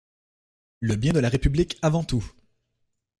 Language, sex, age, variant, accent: French, male, 19-29, Français d'Amérique du Nord, Français du Canada